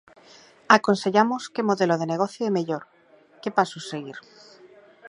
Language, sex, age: Galician, female, 30-39